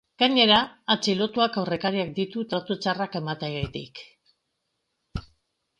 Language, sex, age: Basque, female, 50-59